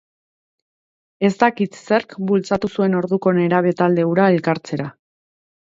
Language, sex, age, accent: Basque, female, 19-29, Erdialdekoa edo Nafarra (Gipuzkoa, Nafarroa)